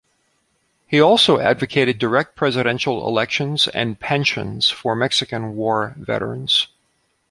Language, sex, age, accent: English, male, 50-59, United States English